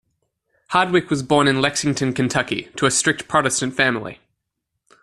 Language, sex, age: English, male, 19-29